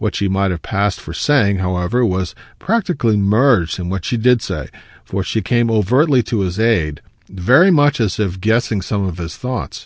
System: none